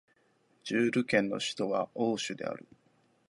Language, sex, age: Japanese, male, 19-29